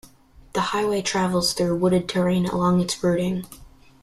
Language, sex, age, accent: English, male, under 19, United States English